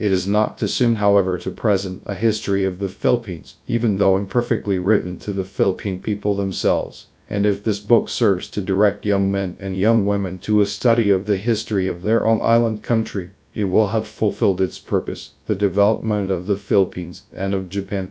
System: TTS, GradTTS